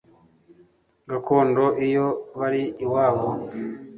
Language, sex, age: Kinyarwanda, male, 40-49